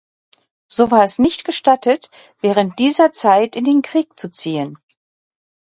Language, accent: German, Deutschland Deutsch